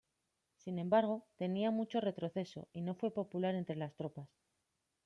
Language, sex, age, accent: Spanish, female, 30-39, España: Norte peninsular (Asturias, Castilla y León, Cantabria, País Vasco, Navarra, Aragón, La Rioja, Guadalajara, Cuenca)